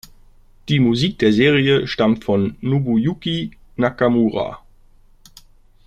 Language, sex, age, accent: German, male, 30-39, Deutschland Deutsch